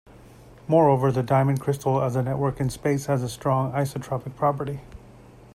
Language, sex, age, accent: English, male, 40-49, United States English